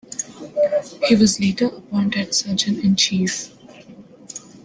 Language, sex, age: English, female, 19-29